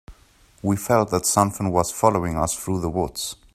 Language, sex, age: English, male, 30-39